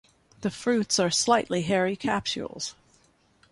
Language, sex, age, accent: English, female, 70-79, United States English